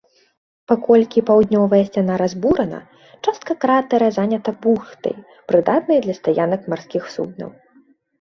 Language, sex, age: Belarusian, female, 19-29